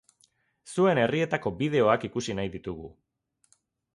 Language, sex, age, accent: Basque, male, 40-49, Mendebalekoa (Araba, Bizkaia, Gipuzkoako mendebaleko herri batzuk)